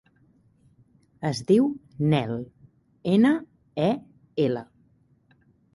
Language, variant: Catalan, Central